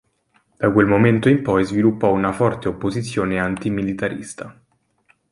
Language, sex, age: Italian, male, 19-29